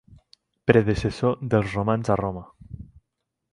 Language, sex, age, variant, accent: Catalan, male, 19-29, Nord-Occidental, Lleidatà